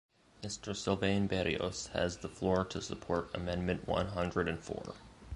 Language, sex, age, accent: English, male, 19-29, United States English